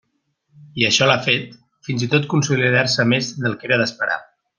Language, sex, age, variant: Catalan, male, 30-39, Central